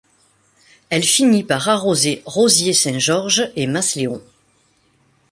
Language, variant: French, Français de métropole